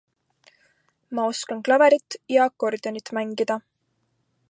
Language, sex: Estonian, female